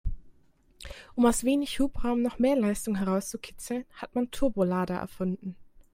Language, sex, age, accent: German, female, 19-29, Deutschland Deutsch